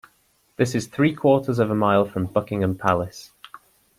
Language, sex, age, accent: English, male, 19-29, England English